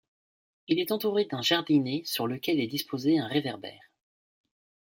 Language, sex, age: French, male, 19-29